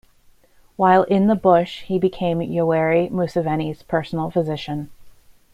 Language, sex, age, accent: English, female, 40-49, United States English